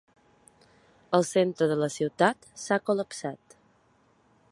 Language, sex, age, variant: Catalan, female, 30-39, Balear